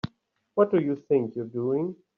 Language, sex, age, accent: English, male, 30-39, United States English